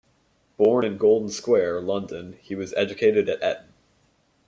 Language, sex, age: English, male, under 19